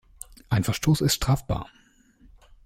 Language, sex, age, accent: German, male, 30-39, Deutschland Deutsch